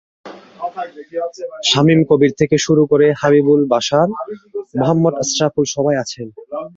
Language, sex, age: Bengali, male, 19-29